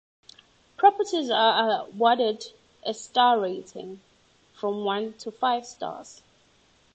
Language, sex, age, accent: English, female, 19-29, England English